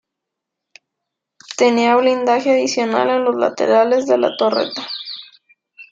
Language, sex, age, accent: Spanish, female, 19-29, México